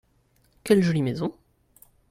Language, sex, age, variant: French, male, 19-29, Français de métropole